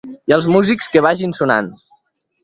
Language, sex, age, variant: Catalan, male, under 19, Central